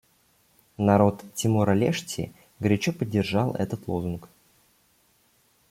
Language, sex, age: Russian, male, 19-29